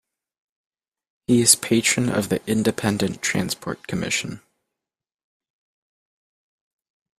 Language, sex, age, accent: English, male, 19-29, United States English